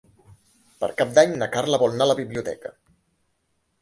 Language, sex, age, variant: Catalan, male, 30-39, Central